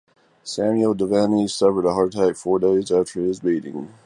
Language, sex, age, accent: English, male, 30-39, United States English